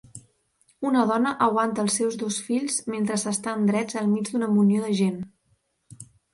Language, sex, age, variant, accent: Catalan, female, 30-39, Central, central